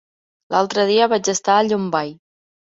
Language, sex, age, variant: Catalan, female, 30-39, Central